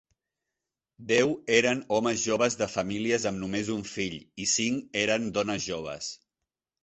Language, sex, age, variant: Catalan, male, 40-49, Central